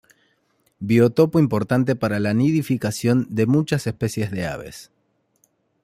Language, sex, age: Spanish, male, 30-39